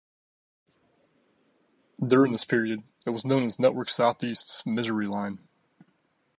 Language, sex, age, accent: English, male, 19-29, United States English